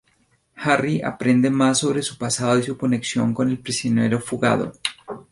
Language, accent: Spanish, Andino-Pacífico: Colombia, Perú, Ecuador, oeste de Bolivia y Venezuela andina